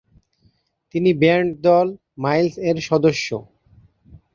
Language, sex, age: Bengali, male, 30-39